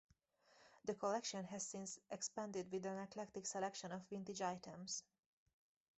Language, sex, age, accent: English, female, 19-29, United States English